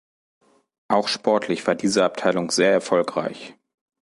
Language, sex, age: German, male, 40-49